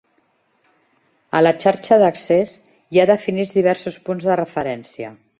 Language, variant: Catalan, Central